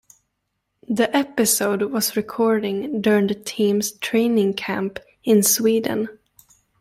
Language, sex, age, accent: English, female, 19-29, England English